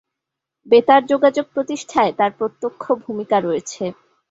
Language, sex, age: Bengali, female, 19-29